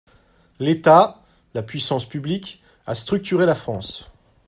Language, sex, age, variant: French, male, 40-49, Français de métropole